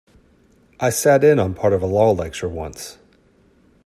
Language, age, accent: English, 30-39, United States English